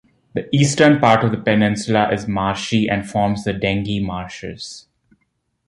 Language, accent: English, India and South Asia (India, Pakistan, Sri Lanka)